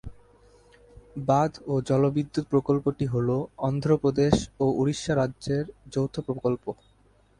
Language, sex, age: Bengali, male, 19-29